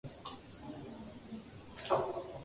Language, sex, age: English, male, under 19